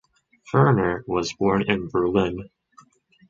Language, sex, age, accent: English, male, 19-29, United States English